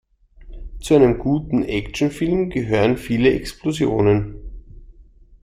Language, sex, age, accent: German, male, 30-39, Österreichisches Deutsch